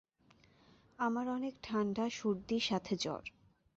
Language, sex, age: Bengali, female, 19-29